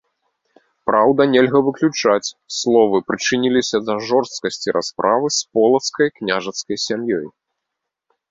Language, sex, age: Belarusian, male, 30-39